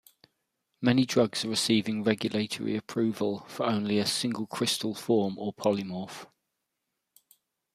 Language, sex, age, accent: English, male, 40-49, England English